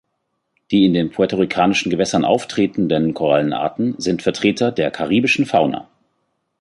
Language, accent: German, Deutschland Deutsch